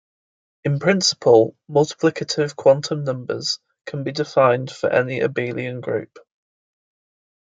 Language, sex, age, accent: English, male, 19-29, England English